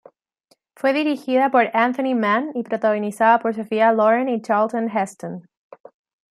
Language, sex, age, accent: Spanish, female, 19-29, Chileno: Chile, Cuyo